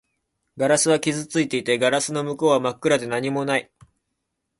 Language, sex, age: Japanese, male, 19-29